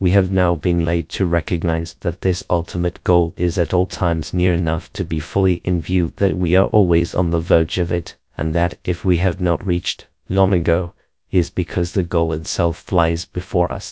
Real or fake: fake